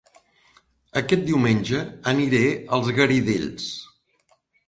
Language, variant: Catalan, Central